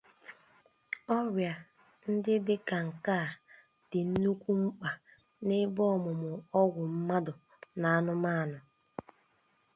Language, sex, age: Igbo, female, 30-39